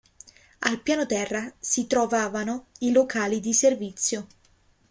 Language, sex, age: Italian, female, 19-29